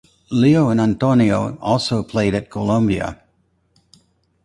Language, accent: English, United States English